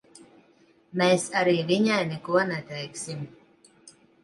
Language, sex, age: Latvian, female, 30-39